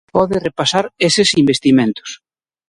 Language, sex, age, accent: Galician, male, 30-39, Oriental (común en zona oriental)